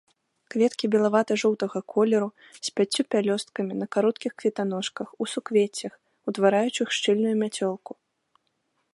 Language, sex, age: Belarusian, female, 19-29